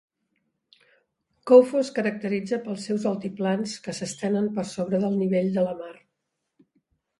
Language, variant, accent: Catalan, Central, central